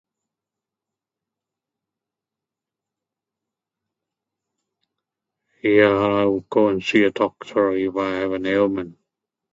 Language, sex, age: English, male, 70-79